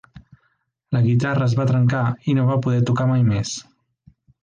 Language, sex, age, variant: Catalan, male, 19-29, Central